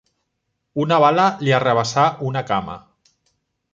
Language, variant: Catalan, Central